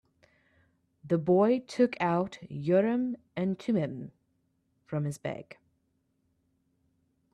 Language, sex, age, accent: English, female, 30-39, United States English